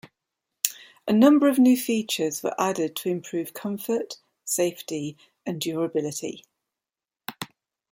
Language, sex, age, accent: English, female, 50-59, England English